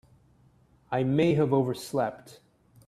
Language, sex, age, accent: English, male, 30-39, Canadian English